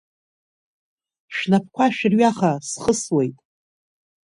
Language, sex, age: Abkhazian, female, 40-49